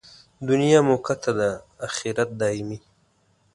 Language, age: Pashto, 19-29